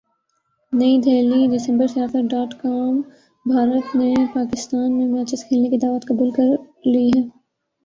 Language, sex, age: Urdu, male, 19-29